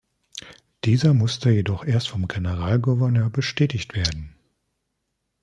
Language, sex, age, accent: German, male, 40-49, Deutschland Deutsch